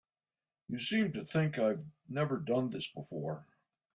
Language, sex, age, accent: English, male, 70-79, Canadian English